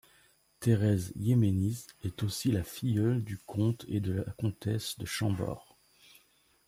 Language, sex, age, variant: French, male, 30-39, Français de métropole